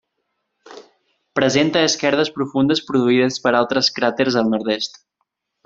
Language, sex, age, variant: Catalan, male, 19-29, Central